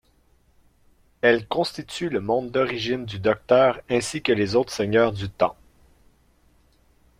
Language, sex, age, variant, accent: French, male, 30-39, Français d'Amérique du Nord, Français du Canada